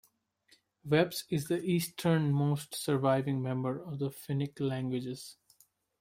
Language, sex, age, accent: English, male, 19-29, India and South Asia (India, Pakistan, Sri Lanka)